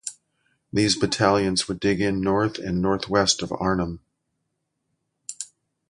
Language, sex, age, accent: English, male, 60-69, United States English